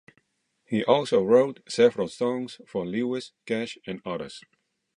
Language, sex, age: English, male, 40-49